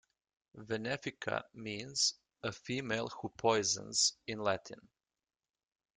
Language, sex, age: English, male, 30-39